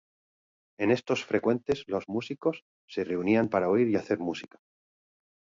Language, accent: Spanish, España: Centro-Sur peninsular (Madrid, Toledo, Castilla-La Mancha)